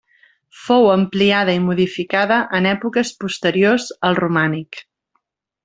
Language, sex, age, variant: Catalan, female, 40-49, Central